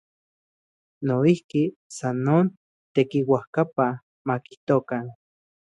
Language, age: Central Puebla Nahuatl, 30-39